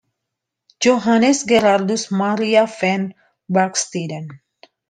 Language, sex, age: English, female, 30-39